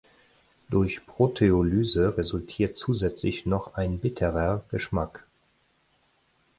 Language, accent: German, Deutschland Deutsch